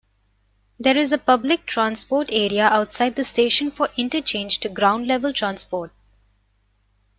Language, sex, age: English, female, 19-29